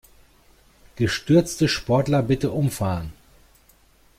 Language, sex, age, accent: German, male, 40-49, Deutschland Deutsch